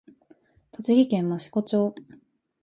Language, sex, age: Japanese, female, 19-29